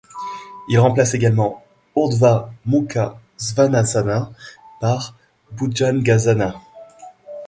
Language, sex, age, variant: French, male, 19-29, Français de métropole